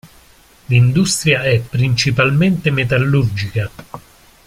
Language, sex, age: Italian, male, 50-59